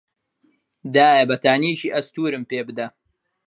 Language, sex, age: Central Kurdish, male, 19-29